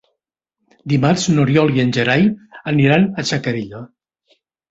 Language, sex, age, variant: Catalan, male, 60-69, Nord-Occidental